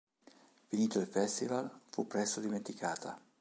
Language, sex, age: Italian, male, 50-59